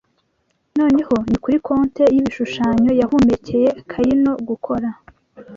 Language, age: Kinyarwanda, 19-29